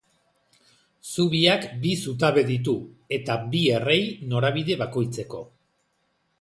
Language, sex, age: Basque, male, 40-49